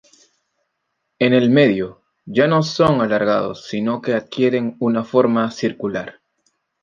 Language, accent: Spanish, Andino-Pacífico: Colombia, Perú, Ecuador, oeste de Bolivia y Venezuela andina